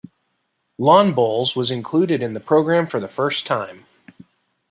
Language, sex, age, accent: English, male, 30-39, United States English